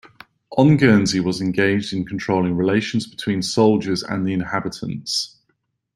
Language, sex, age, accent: English, male, 30-39, England English